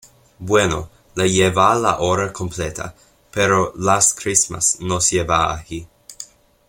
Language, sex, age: Spanish, male, under 19